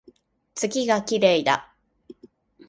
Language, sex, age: Japanese, female, 19-29